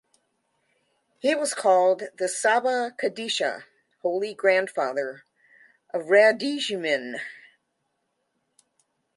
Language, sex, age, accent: English, female, 70-79, United States English